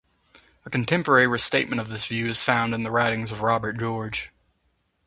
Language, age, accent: English, 19-29, United States English